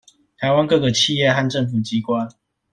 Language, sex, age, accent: Chinese, male, 19-29, 出生地：臺北市